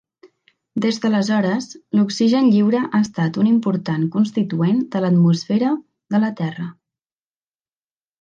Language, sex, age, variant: Catalan, female, 19-29, Septentrional